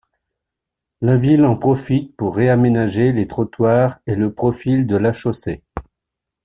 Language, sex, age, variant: French, male, 50-59, Français de métropole